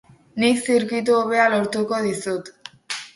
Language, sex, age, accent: Basque, female, under 19, Mendebalekoa (Araba, Bizkaia, Gipuzkoako mendebaleko herri batzuk)